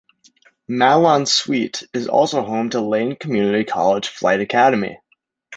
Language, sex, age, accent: English, male, 19-29, United States English